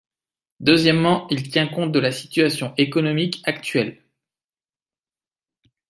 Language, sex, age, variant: French, male, 30-39, Français de métropole